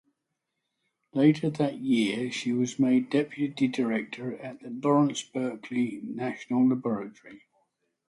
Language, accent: English, England English